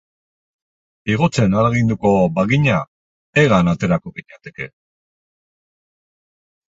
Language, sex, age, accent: Basque, male, 50-59, Mendebalekoa (Araba, Bizkaia, Gipuzkoako mendebaleko herri batzuk)